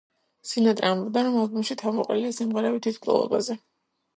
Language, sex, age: Georgian, female, 19-29